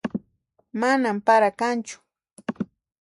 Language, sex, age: Puno Quechua, female, 30-39